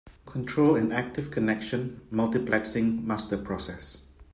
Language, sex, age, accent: English, male, 40-49, Malaysian English